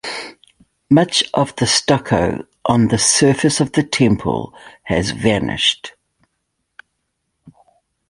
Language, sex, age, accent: English, female, 50-59, New Zealand English